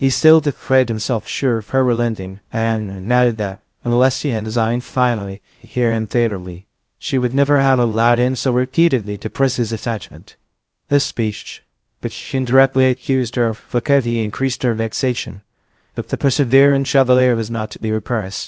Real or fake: fake